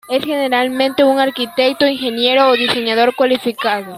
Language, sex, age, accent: Spanish, female, under 19, Andino-Pacífico: Colombia, Perú, Ecuador, oeste de Bolivia y Venezuela andina